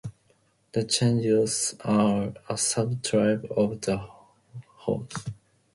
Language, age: English, 19-29